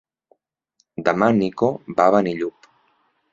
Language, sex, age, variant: Catalan, male, 19-29, Central